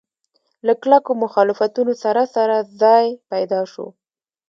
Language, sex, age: Pashto, female, 19-29